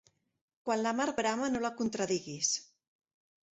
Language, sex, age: Catalan, female, 40-49